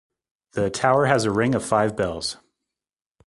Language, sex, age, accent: English, male, 40-49, United States English